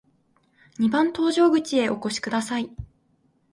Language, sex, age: Japanese, female, 19-29